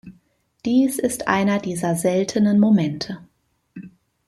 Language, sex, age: German, female, 40-49